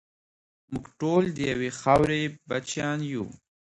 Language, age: Pashto, 19-29